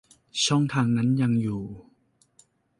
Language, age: Thai, 40-49